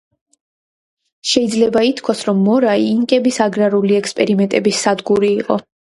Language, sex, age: Georgian, female, under 19